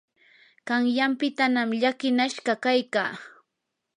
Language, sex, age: Yanahuanca Pasco Quechua, female, 19-29